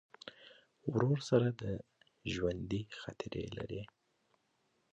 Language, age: Pashto, 19-29